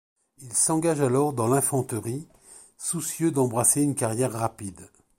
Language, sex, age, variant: French, male, 50-59, Français de métropole